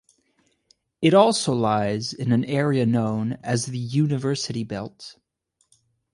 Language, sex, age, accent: English, male, 19-29, United States English